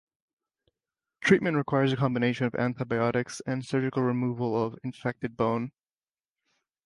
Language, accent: English, United States English